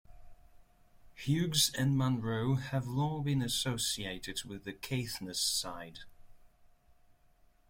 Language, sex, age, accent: English, male, 30-39, England English